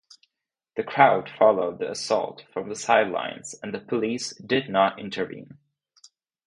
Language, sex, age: English, male, under 19